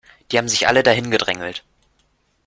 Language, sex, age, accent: German, male, under 19, Deutschland Deutsch